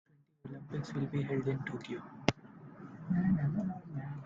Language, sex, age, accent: English, male, 19-29, India and South Asia (India, Pakistan, Sri Lanka)